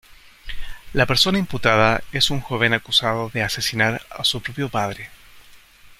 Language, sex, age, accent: Spanish, male, 40-49, Chileno: Chile, Cuyo